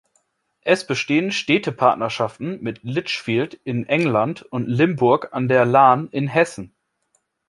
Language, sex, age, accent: German, male, 30-39, Deutschland Deutsch